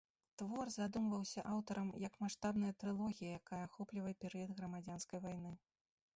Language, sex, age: Belarusian, female, 40-49